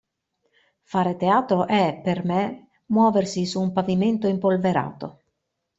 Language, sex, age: Italian, female, 40-49